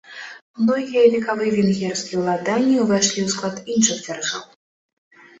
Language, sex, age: Belarusian, female, 19-29